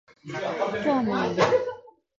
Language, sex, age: Japanese, female, 19-29